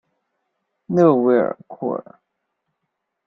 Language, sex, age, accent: Chinese, male, 19-29, 出生地：湖南省